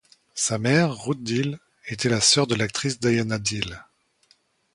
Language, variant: French, Français de métropole